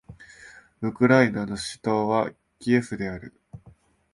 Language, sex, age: Japanese, male, 19-29